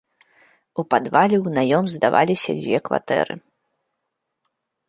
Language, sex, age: Belarusian, female, 30-39